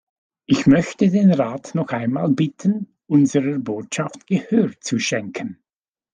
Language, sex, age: German, male, 60-69